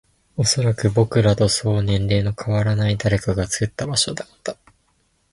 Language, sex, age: Japanese, male, 19-29